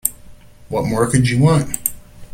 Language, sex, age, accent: English, male, 30-39, United States English